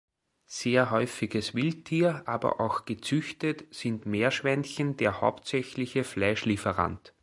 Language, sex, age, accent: German, male, 40-49, Österreichisches Deutsch